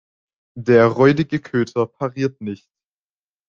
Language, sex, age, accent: German, male, under 19, Deutschland Deutsch